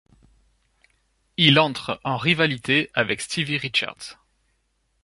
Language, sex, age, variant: French, male, 30-39, Français de métropole